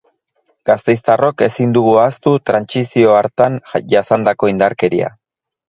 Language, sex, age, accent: Basque, male, 40-49, Mendebalekoa (Araba, Bizkaia, Gipuzkoako mendebaleko herri batzuk)